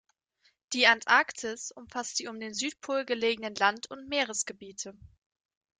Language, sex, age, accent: German, female, 19-29, Deutschland Deutsch